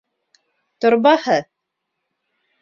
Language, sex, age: Bashkir, female, 19-29